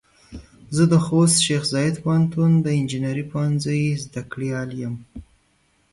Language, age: Pashto, 19-29